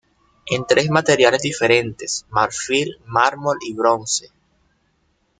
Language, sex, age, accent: Spanish, male, 19-29, Caribe: Cuba, Venezuela, Puerto Rico, República Dominicana, Panamá, Colombia caribeña, México caribeño, Costa del golfo de México